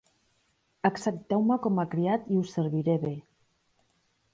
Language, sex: Catalan, female